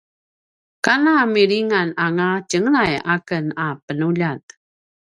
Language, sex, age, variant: Paiwan, female, 50-59, pinayuanan a kinaikacedasan (東排灣語)